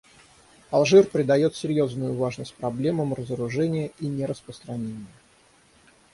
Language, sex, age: Russian, male, 30-39